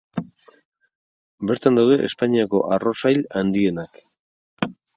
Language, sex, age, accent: Basque, male, 60-69, Mendebalekoa (Araba, Bizkaia, Gipuzkoako mendebaleko herri batzuk)